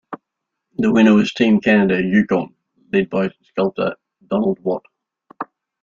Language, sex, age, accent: English, male, 70-79, Australian English